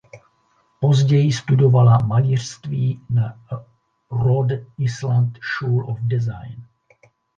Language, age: Czech, 60-69